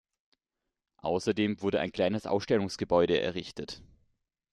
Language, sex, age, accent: German, male, 19-29, Deutschland Deutsch